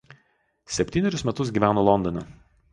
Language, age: Lithuanian, 40-49